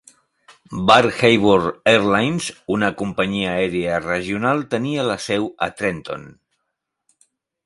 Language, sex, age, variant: Catalan, male, 50-59, Central